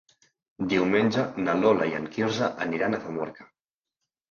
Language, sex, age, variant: Catalan, male, 19-29, Central